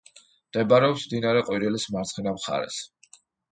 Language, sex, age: Georgian, male, 30-39